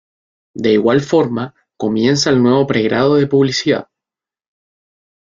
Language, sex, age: Spanish, male, 19-29